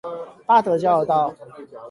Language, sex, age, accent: Chinese, male, 30-39, 出生地：桃園市